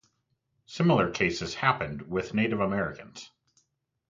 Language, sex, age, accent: English, male, 30-39, United States English